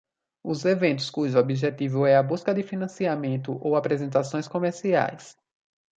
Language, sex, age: Portuguese, male, 19-29